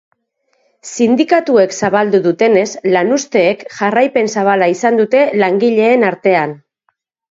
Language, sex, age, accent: Basque, female, 40-49, Mendebalekoa (Araba, Bizkaia, Gipuzkoako mendebaleko herri batzuk)